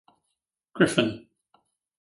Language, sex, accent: English, male, Irish English